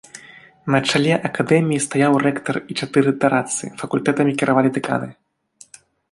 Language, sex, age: Belarusian, male, 19-29